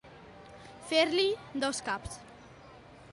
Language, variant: Catalan, Central